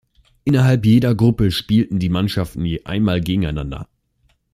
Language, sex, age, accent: German, male, under 19, Deutschland Deutsch